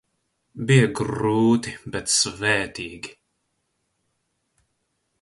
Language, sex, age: Latvian, male, under 19